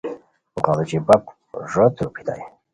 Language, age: Khowar, 30-39